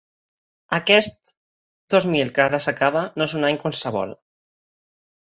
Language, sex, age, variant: Catalan, male, 19-29, Balear